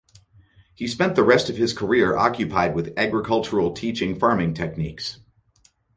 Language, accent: English, United States English